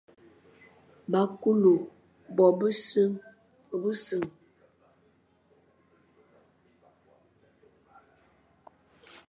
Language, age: Fang, under 19